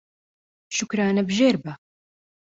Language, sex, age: Central Kurdish, female, 19-29